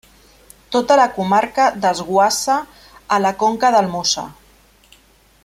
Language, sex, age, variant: Catalan, female, 40-49, Central